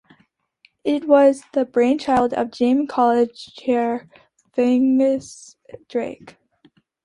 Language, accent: English, United States English